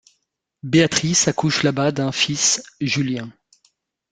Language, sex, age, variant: French, male, 50-59, Français de métropole